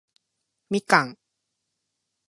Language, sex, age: Japanese, male, 19-29